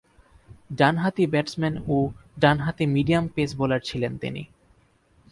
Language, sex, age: Bengali, male, 19-29